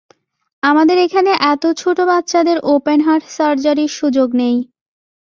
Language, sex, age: Bengali, female, 19-29